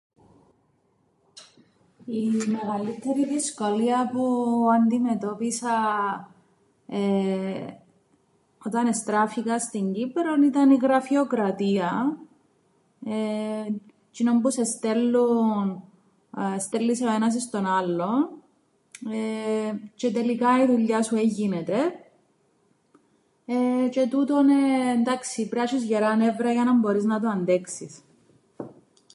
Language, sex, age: Greek, female, 30-39